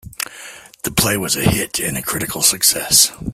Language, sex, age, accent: English, male, 40-49, United States English